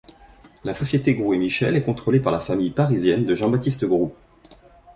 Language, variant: French, Français de métropole